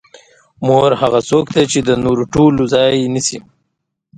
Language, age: Pashto, 19-29